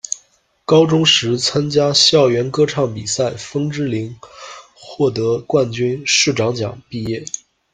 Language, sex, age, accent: Chinese, male, 19-29, 出生地：山东省